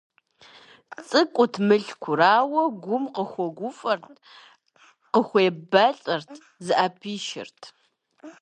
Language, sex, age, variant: Kabardian, female, 30-39, Адыгэбзэ (Къэбэрдей, Кирил, псоми зэдай)